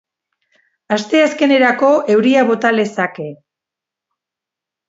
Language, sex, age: Basque, female, 60-69